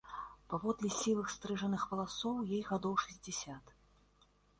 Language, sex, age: Belarusian, female, 30-39